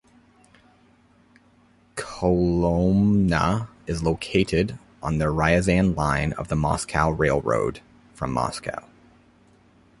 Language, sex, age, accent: English, male, 30-39, Canadian English